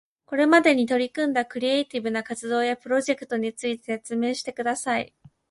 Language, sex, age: English, female, 19-29